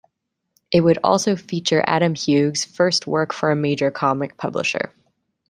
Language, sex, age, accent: English, female, 30-39, United States English